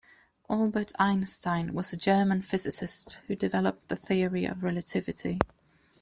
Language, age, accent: English, 19-29, England English